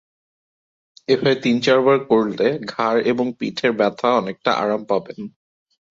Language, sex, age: Bengali, male, 19-29